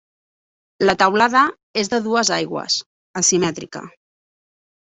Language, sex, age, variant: Catalan, female, 30-39, Central